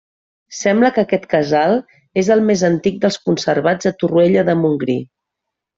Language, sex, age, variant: Catalan, female, 40-49, Central